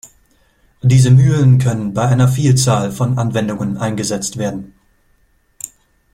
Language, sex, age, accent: German, male, 30-39, Deutschland Deutsch